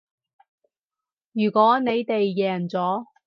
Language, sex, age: Cantonese, female, 30-39